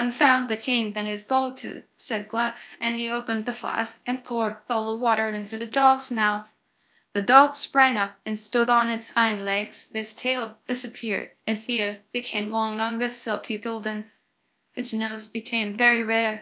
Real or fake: fake